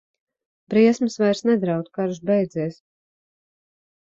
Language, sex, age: Latvian, female, 40-49